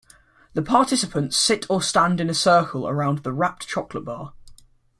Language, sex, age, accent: English, male, under 19, England English